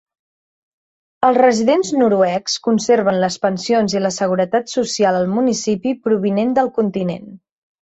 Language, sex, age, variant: Catalan, female, 19-29, Central